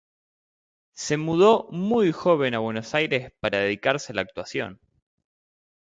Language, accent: Spanish, Rioplatense: Argentina, Uruguay, este de Bolivia, Paraguay